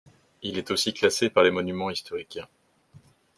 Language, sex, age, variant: French, male, 30-39, Français de métropole